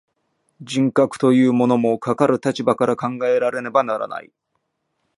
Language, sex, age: Japanese, male, 19-29